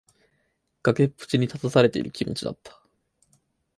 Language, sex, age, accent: Japanese, male, 19-29, 標準語